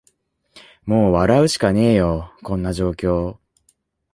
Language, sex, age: Japanese, male, 30-39